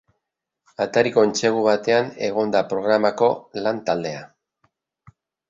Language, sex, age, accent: Basque, male, 50-59, Erdialdekoa edo Nafarra (Gipuzkoa, Nafarroa)